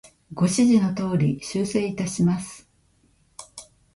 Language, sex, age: Japanese, female, 50-59